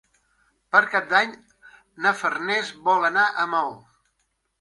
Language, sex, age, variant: Catalan, male, 60-69, Central